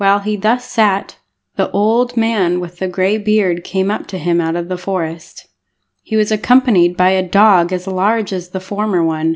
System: none